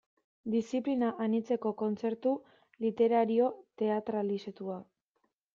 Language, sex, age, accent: Basque, female, 19-29, Mendebalekoa (Araba, Bizkaia, Gipuzkoako mendebaleko herri batzuk)